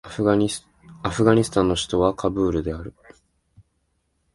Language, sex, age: Japanese, male, 19-29